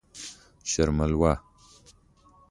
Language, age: Pashto, 19-29